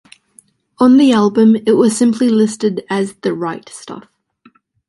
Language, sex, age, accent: English, female, under 19, Australian English